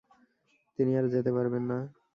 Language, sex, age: Bengali, male, 19-29